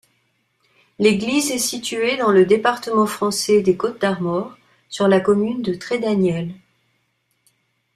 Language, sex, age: French, female, 60-69